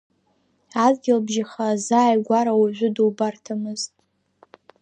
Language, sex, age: Abkhazian, female, under 19